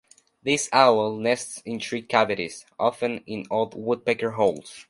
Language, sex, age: English, male, under 19